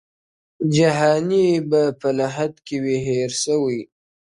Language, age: Pashto, 19-29